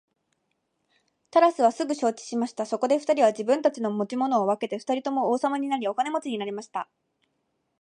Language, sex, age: Japanese, female, 19-29